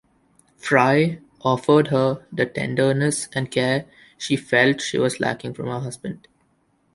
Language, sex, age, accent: English, male, under 19, India and South Asia (India, Pakistan, Sri Lanka)